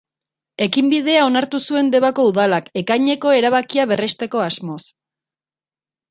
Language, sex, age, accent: Basque, female, 40-49, Erdialdekoa edo Nafarra (Gipuzkoa, Nafarroa)